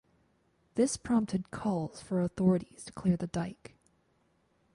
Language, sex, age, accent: English, female, 19-29, United States English